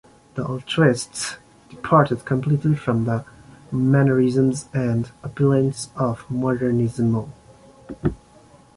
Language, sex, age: English, male, 19-29